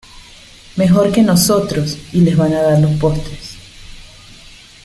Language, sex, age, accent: Spanish, female, 40-49, Caribe: Cuba, Venezuela, Puerto Rico, República Dominicana, Panamá, Colombia caribeña, México caribeño, Costa del golfo de México